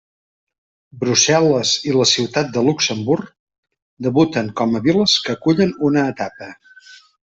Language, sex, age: Catalan, male, 40-49